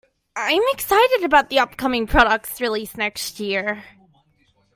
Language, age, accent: English, under 19, Australian English